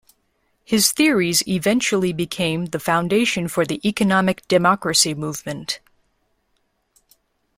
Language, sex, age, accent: English, female, 30-39, United States English